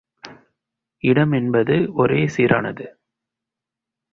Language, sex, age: Tamil, male, 30-39